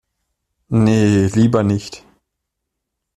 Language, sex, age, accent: German, male, 30-39, Deutschland Deutsch